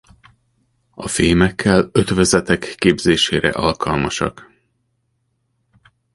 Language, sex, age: Hungarian, male, 40-49